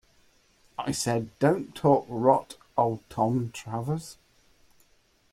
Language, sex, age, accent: English, male, 40-49, England English